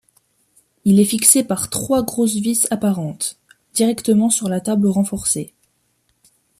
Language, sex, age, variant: French, female, 19-29, Français de métropole